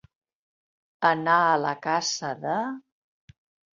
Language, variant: Catalan, Central